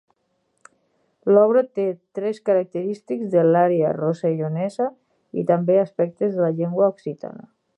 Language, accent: Catalan, valencià